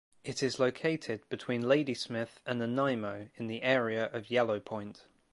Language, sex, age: English, male, 19-29